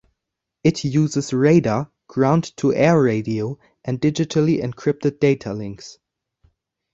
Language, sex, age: English, male, under 19